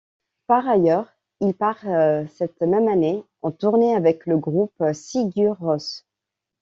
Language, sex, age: French, female, 30-39